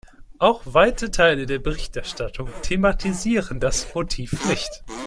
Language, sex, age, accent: German, male, 19-29, Deutschland Deutsch